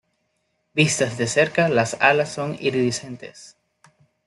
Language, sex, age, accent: Spanish, male, 19-29, Caribe: Cuba, Venezuela, Puerto Rico, República Dominicana, Panamá, Colombia caribeña, México caribeño, Costa del golfo de México